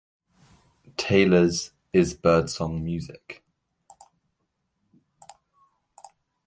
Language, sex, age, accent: English, male, 19-29, England English